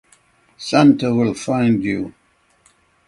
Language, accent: English, United States English